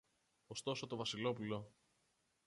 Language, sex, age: Greek, male, 30-39